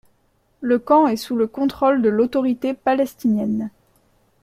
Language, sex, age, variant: French, female, 19-29, Français de métropole